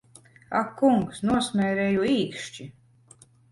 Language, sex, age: Latvian, female, 50-59